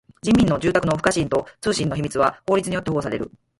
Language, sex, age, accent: Japanese, female, 40-49, 関西弁